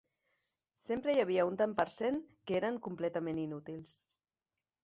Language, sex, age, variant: Catalan, male, 30-39, Central